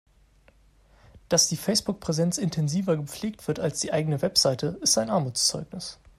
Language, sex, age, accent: German, male, 19-29, Deutschland Deutsch